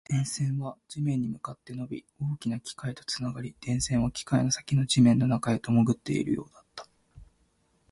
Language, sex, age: Japanese, male, 19-29